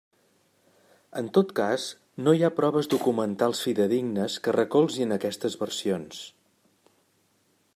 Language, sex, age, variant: Catalan, male, 60-69, Central